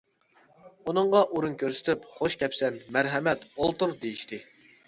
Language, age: Uyghur, 19-29